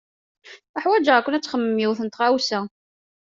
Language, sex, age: Kabyle, female, 19-29